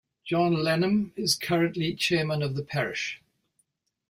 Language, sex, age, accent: English, male, 70-79, New Zealand English